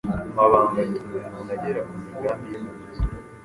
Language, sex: Kinyarwanda, male